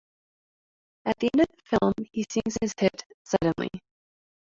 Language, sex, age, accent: English, female, 19-29, United States English